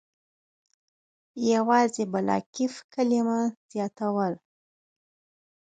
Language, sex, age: Pashto, female, 30-39